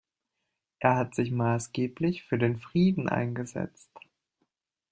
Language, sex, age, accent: German, female, 19-29, Deutschland Deutsch